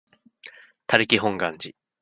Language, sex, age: Japanese, male, 19-29